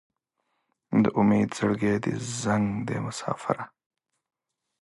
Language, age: Pashto, 19-29